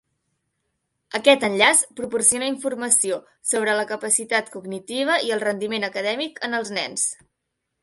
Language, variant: Catalan, Central